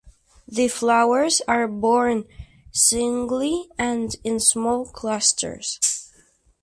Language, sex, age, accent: English, male, under 19, West Indies and Bermuda (Bahamas, Bermuda, Jamaica, Trinidad)